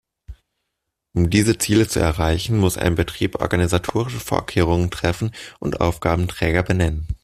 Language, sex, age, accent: German, male, 19-29, Deutschland Deutsch